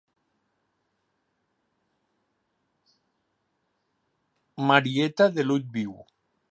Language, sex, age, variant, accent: Catalan, male, 50-59, Valencià central, valencià